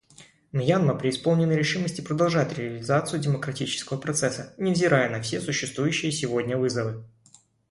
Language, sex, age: Russian, male, 19-29